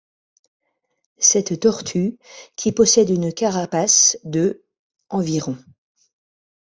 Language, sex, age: French, female, 50-59